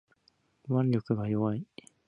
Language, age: Japanese, 19-29